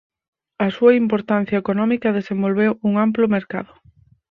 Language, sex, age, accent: Galician, female, 30-39, Oriental (común en zona oriental)